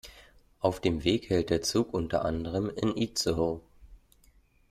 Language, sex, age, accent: German, male, 30-39, Deutschland Deutsch